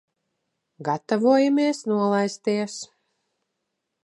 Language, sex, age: Latvian, female, 40-49